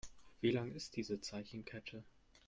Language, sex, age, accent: German, male, under 19, Deutschland Deutsch